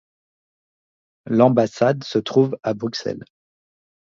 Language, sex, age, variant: French, male, 30-39, Français de métropole